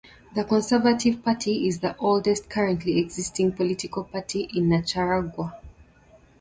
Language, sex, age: English, female, 19-29